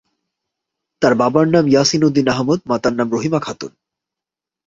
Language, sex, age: Bengali, male, 19-29